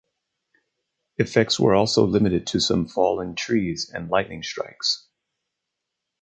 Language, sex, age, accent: English, male, 40-49, United States English